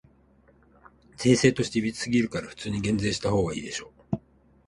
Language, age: Japanese, 30-39